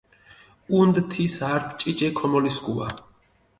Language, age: Mingrelian, 30-39